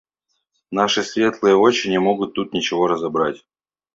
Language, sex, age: Russian, male, 19-29